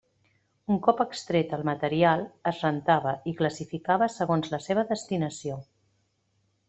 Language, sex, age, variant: Catalan, female, 40-49, Central